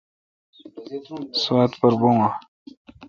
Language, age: Kalkoti, 19-29